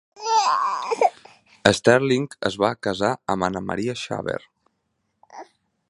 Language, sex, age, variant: Catalan, male, 30-39, Central